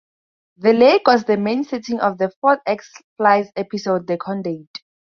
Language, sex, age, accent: English, female, under 19, Southern African (South Africa, Zimbabwe, Namibia)